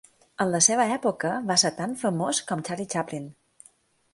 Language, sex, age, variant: Catalan, female, 40-49, Balear